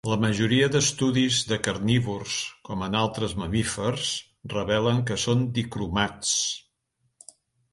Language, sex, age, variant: Catalan, male, 60-69, Central